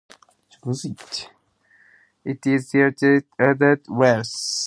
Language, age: English, under 19